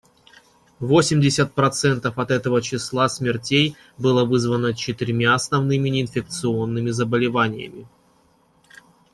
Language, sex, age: Russian, male, 30-39